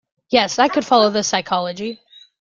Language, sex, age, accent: English, male, under 19, United States English